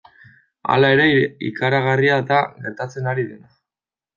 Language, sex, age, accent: Basque, male, 19-29, Mendebalekoa (Araba, Bizkaia, Gipuzkoako mendebaleko herri batzuk)